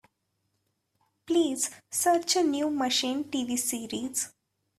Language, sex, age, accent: English, female, 19-29, India and South Asia (India, Pakistan, Sri Lanka)